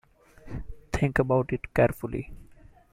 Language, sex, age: English, male, 19-29